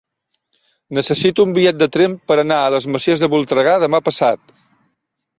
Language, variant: Catalan, Central